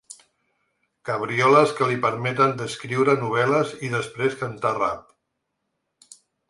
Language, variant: Catalan, Central